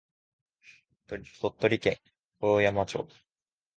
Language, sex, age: Japanese, male, 19-29